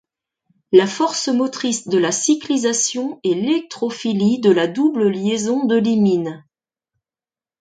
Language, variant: French, Français de métropole